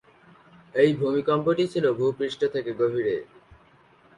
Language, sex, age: Bengali, male, under 19